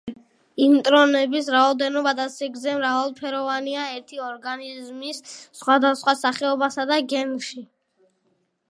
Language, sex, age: Georgian, female, 19-29